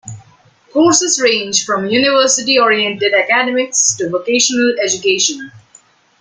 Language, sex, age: English, male, under 19